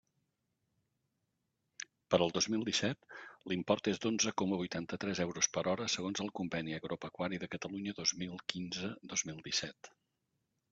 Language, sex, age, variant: Catalan, male, 50-59, Central